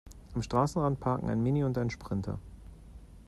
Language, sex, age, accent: German, male, 40-49, Deutschland Deutsch